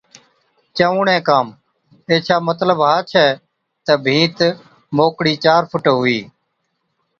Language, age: Od, 40-49